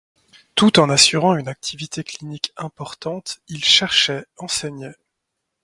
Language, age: French, 40-49